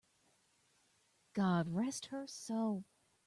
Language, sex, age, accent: English, female, 30-39, United States English